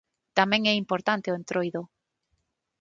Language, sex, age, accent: Galician, female, 40-49, Normativo (estándar); Neofalante